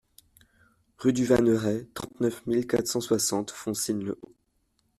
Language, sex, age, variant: French, male, 19-29, Français de métropole